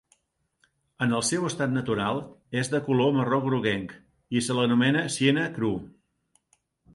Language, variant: Catalan, Central